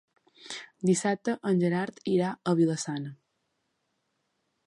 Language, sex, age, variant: Catalan, female, 19-29, Balear